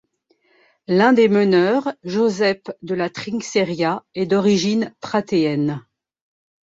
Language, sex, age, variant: French, female, 50-59, Français de métropole